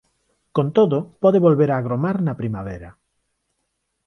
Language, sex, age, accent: Galician, male, 50-59, Neofalante